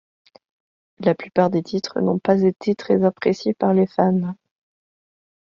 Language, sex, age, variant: French, female, 19-29, Français de métropole